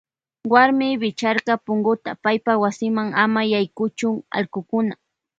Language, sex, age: Loja Highland Quichua, female, 19-29